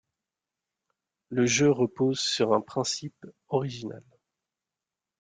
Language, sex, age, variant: French, male, 40-49, Français de métropole